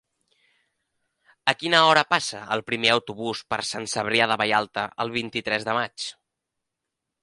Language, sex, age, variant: Catalan, male, 19-29, Central